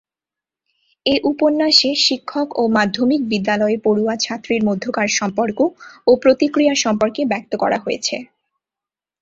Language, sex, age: Bengali, female, 19-29